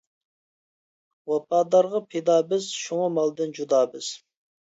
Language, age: Uyghur, 19-29